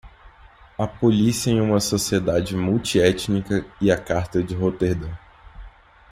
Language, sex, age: Portuguese, male, 19-29